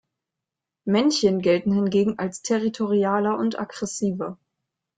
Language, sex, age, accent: German, female, 19-29, Deutschland Deutsch